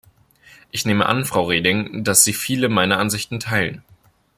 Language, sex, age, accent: German, male, 19-29, Deutschland Deutsch